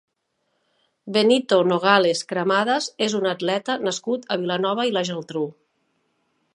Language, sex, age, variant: Catalan, female, 40-49, Central